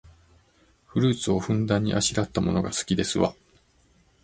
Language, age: Japanese, 50-59